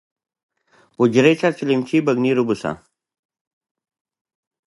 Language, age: Pashto, 30-39